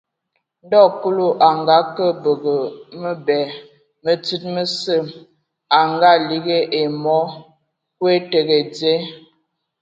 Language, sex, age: Ewondo, female, 19-29